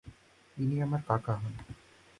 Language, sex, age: Bengali, male, 19-29